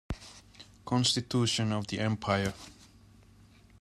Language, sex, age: English, male, 40-49